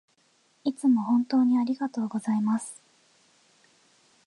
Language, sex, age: Japanese, female, 19-29